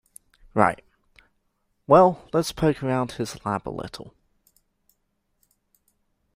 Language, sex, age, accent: English, male, 19-29, England English